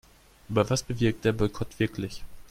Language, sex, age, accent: German, male, under 19, Deutschland Deutsch